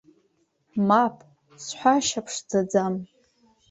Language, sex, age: Abkhazian, female, under 19